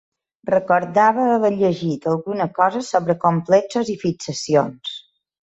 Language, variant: Catalan, Balear